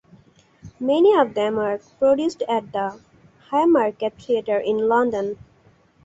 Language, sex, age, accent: English, female, 19-29, United States English